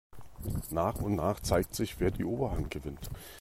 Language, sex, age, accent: German, male, 50-59, Deutschland Deutsch